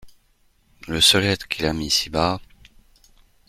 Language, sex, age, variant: French, male, 40-49, Français de métropole